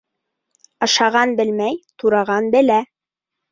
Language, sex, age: Bashkir, female, under 19